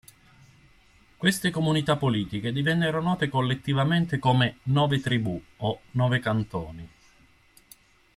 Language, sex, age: Italian, male, 50-59